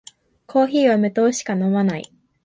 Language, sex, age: Japanese, female, 19-29